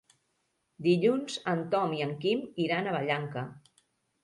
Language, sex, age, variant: Catalan, female, 50-59, Central